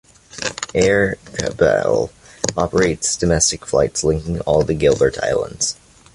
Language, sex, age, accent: English, male, under 19, United States English